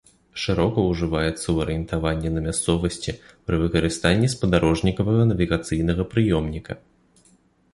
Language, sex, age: Belarusian, male, 19-29